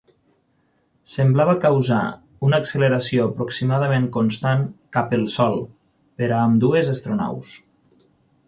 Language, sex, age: Catalan, male, 30-39